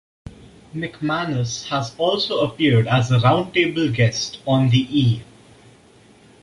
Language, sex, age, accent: English, male, under 19, India and South Asia (India, Pakistan, Sri Lanka)